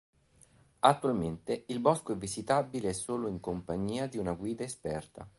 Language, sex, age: Italian, male, 40-49